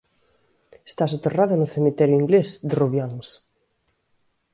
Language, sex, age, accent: Galician, female, 19-29, Central (gheada)